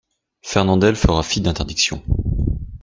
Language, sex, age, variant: French, male, 19-29, Français de métropole